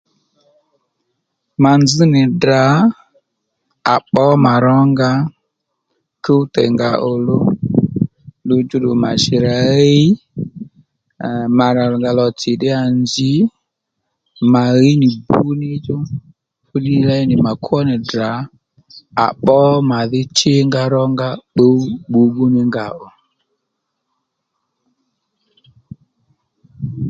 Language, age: Lendu, 40-49